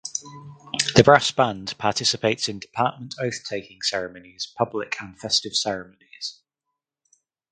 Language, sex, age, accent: English, male, 30-39, England English